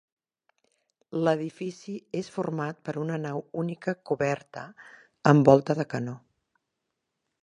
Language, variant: Catalan, Central